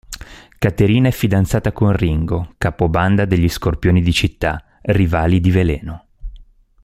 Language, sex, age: Italian, male, 40-49